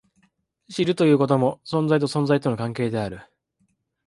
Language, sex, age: Japanese, male, 19-29